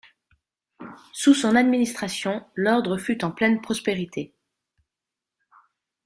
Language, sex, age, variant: French, female, 50-59, Français de métropole